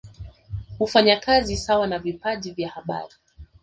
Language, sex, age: Swahili, female, 19-29